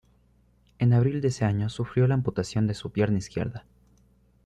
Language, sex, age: Spanish, male, under 19